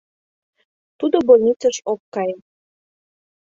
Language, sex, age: Mari, female, 19-29